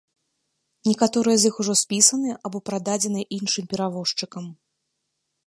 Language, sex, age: Belarusian, female, 30-39